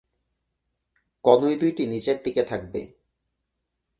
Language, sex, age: Bengali, male, 19-29